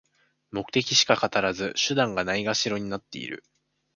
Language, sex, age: Japanese, male, 19-29